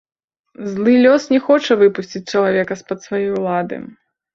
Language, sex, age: Belarusian, female, 30-39